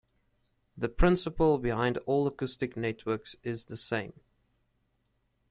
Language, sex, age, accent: English, male, 19-29, Southern African (South Africa, Zimbabwe, Namibia)